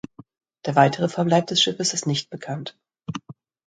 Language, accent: German, Deutschland Deutsch